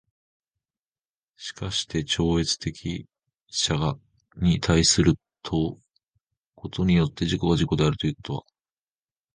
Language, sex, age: Japanese, male, under 19